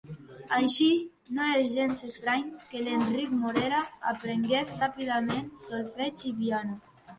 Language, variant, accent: Catalan, Nord-Occidental, nord-occidental